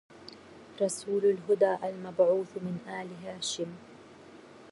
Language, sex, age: Arabic, female, 19-29